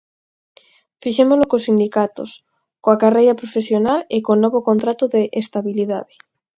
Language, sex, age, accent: Galician, female, 19-29, Atlántico (seseo e gheada)